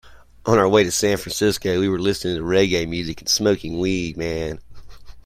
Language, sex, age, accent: English, male, 30-39, United States English